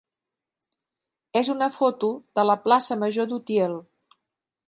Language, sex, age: Catalan, female, 60-69